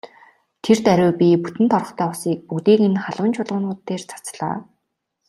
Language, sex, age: Mongolian, female, 19-29